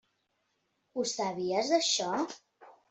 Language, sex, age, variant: Catalan, female, 40-49, Central